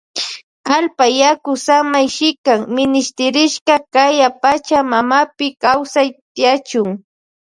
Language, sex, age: Loja Highland Quichua, female, 19-29